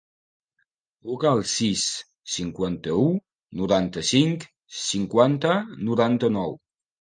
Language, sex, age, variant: Catalan, male, 19-29, Septentrional